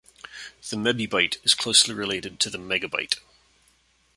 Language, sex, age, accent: English, male, 50-59, Canadian English